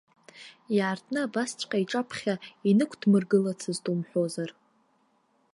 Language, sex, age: Abkhazian, female, 19-29